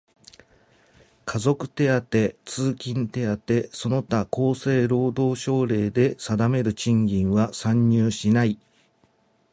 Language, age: Japanese, 50-59